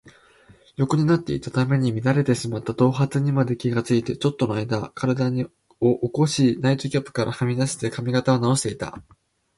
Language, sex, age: Japanese, male, 19-29